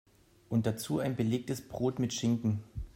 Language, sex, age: German, male, 30-39